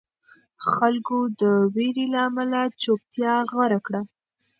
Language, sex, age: Pashto, female, 19-29